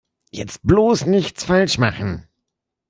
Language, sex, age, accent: German, male, 30-39, Deutschland Deutsch